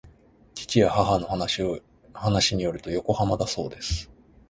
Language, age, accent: Japanese, 30-39, 関西